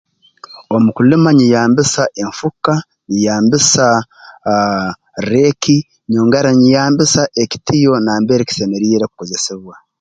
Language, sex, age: Tooro, male, 40-49